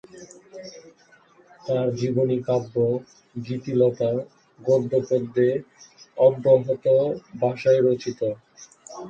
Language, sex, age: Bengali, male, 19-29